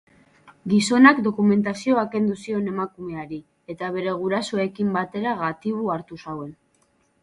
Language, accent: Basque, Mendebalekoa (Araba, Bizkaia, Gipuzkoako mendebaleko herri batzuk)